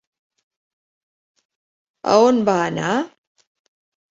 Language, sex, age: Catalan, female, 60-69